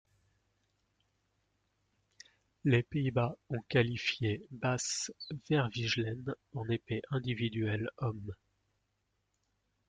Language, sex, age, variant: French, male, 19-29, Français de métropole